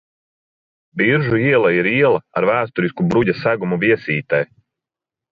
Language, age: Latvian, 30-39